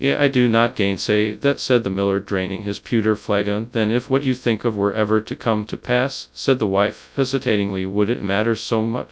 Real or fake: fake